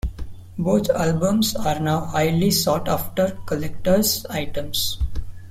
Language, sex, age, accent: English, male, 19-29, India and South Asia (India, Pakistan, Sri Lanka)